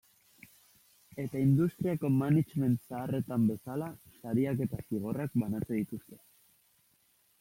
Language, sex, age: Basque, male, 19-29